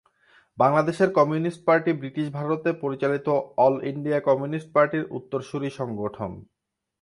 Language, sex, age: Bengali, male, 19-29